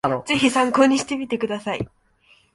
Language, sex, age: Japanese, female, 19-29